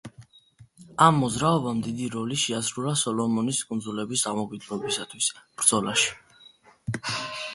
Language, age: Georgian, 19-29